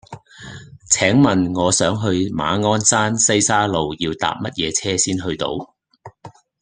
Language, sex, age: Cantonese, male, 40-49